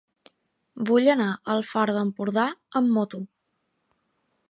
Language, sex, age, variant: Catalan, female, 19-29, Balear